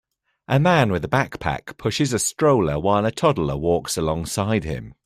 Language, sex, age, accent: English, male, 40-49, England English